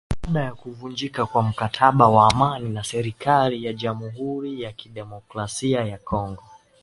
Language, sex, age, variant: Swahili, male, 19-29, Kiswahili cha Bara ya Tanzania